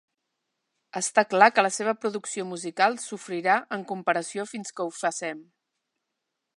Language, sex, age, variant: Catalan, female, 40-49, Central